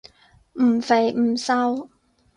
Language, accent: Cantonese, 广州音